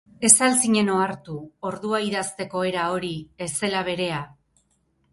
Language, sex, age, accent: Basque, female, 40-49, Erdialdekoa edo Nafarra (Gipuzkoa, Nafarroa)